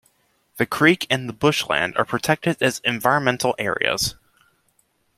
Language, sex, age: English, male, under 19